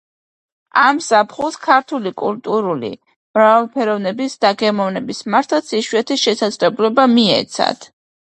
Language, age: Georgian, under 19